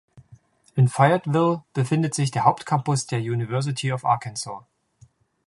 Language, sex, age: German, male, 40-49